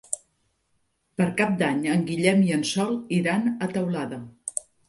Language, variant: Catalan, Central